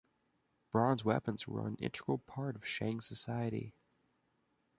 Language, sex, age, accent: English, male, under 19, United States English